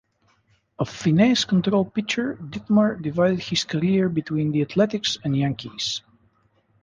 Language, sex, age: English, male, 19-29